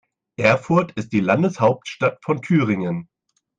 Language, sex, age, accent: German, male, 30-39, Deutschland Deutsch